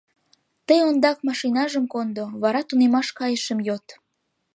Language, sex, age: Mari, female, under 19